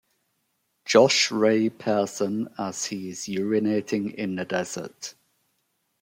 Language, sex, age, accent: English, male, 40-49, England English